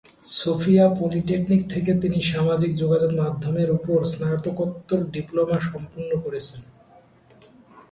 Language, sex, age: Bengali, male, 19-29